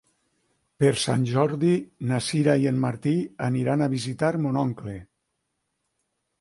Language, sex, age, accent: Catalan, male, 60-69, valencià